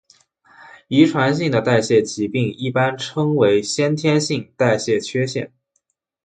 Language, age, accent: Chinese, 19-29, 出生地：江苏省